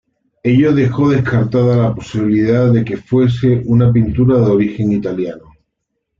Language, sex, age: Spanish, male, 50-59